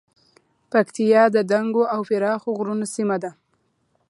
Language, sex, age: Pashto, female, 19-29